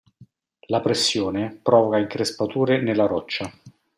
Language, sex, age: Italian, male, 40-49